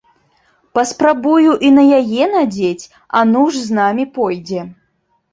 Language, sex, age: Belarusian, female, 30-39